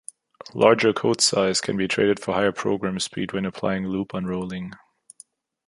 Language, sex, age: English, male, 19-29